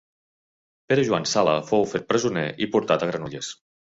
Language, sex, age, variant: Catalan, male, 30-39, Central